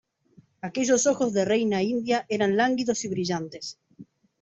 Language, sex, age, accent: Spanish, female, 40-49, Rioplatense: Argentina, Uruguay, este de Bolivia, Paraguay